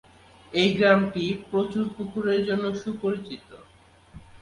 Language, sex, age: Bengali, male, 30-39